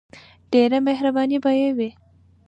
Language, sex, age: Pashto, female, 19-29